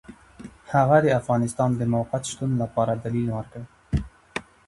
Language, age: Pashto, 19-29